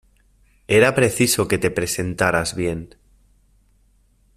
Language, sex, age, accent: Spanish, male, 40-49, España: Norte peninsular (Asturias, Castilla y León, Cantabria, País Vasco, Navarra, Aragón, La Rioja, Guadalajara, Cuenca)